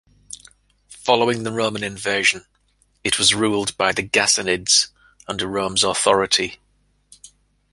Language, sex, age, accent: English, male, 50-59, England English